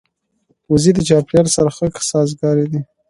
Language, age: Pashto, 19-29